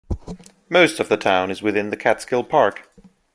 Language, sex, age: English, male, 19-29